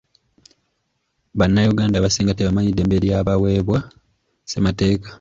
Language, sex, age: Ganda, male, 19-29